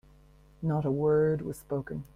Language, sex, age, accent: English, female, 50-59, Irish English